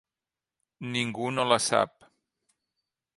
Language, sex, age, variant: Catalan, male, 40-49, Central